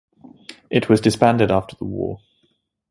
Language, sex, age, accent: English, male, 19-29, England English